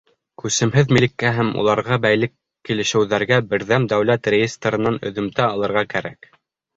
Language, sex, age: Bashkir, male, under 19